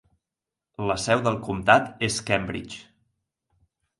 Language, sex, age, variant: Catalan, male, 19-29, Central